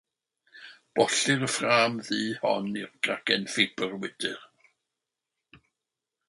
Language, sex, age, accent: Welsh, male, 70-79, Y Deyrnas Unedig Cymraeg